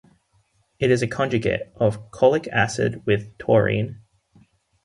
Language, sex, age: English, male, 19-29